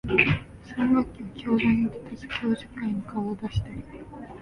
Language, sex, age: Japanese, female, 19-29